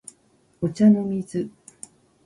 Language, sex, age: Japanese, female, 60-69